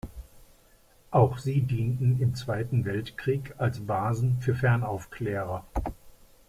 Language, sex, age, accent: German, male, 60-69, Deutschland Deutsch